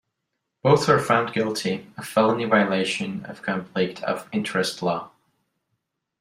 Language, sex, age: English, male, 30-39